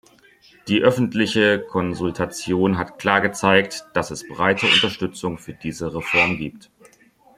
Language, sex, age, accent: German, male, 40-49, Deutschland Deutsch